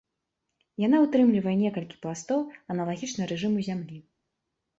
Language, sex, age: Belarusian, female, 19-29